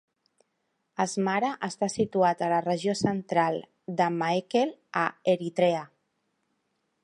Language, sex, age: Catalan, female, 40-49